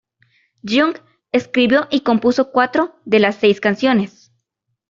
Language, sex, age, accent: Spanish, female, under 19, América central